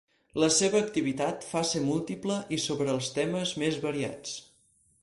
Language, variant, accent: Catalan, Central, central